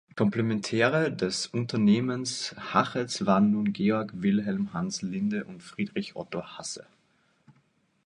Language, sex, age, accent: German, male, 19-29, Österreichisches Deutsch